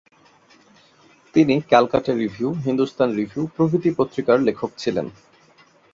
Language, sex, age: Bengali, male, 19-29